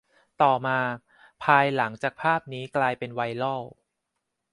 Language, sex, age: Thai, male, 30-39